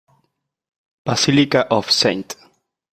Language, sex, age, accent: Spanish, male, 19-29, Rioplatense: Argentina, Uruguay, este de Bolivia, Paraguay